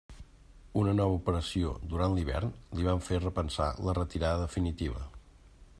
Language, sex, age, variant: Catalan, male, 50-59, Central